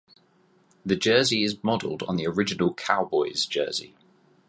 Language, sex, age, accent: English, male, 19-29, England English